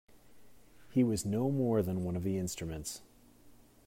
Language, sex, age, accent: English, male, 30-39, Canadian English